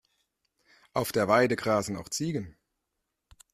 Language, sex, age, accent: German, male, 30-39, Deutschland Deutsch